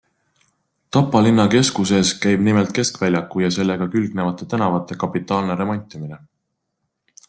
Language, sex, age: Estonian, male, 30-39